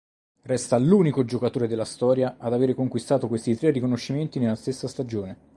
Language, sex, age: Italian, male, 30-39